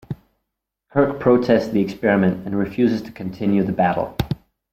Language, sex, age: English, male, 19-29